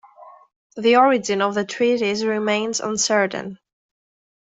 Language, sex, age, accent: English, female, 19-29, United States English